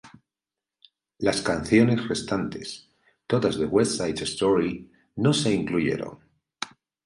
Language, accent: Spanish, Caribe: Cuba, Venezuela, Puerto Rico, República Dominicana, Panamá, Colombia caribeña, México caribeño, Costa del golfo de México